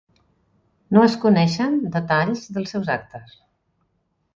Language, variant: Catalan, Central